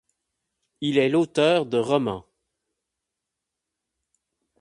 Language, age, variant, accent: French, 30-39, Français d'Amérique du Nord, Français du Canada